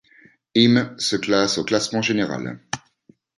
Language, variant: French, Français de métropole